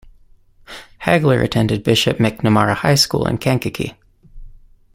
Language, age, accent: English, 19-29, United States English